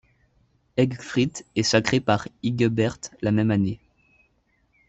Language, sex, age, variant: French, male, under 19, Français de métropole